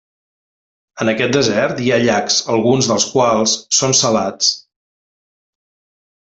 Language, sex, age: Catalan, male, 40-49